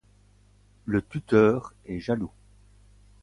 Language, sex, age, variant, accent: French, male, 60-69, Français d'Europe, Français de Belgique